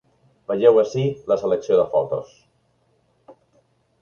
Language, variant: Catalan, Balear